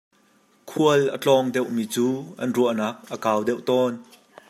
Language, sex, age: Hakha Chin, male, 30-39